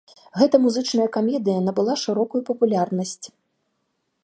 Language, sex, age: Belarusian, female, 30-39